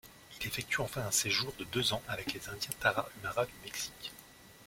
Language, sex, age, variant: French, male, 30-39, Français de métropole